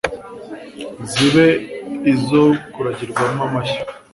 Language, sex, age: Kinyarwanda, male, 19-29